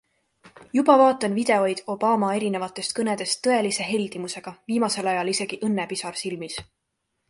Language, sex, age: Estonian, female, 19-29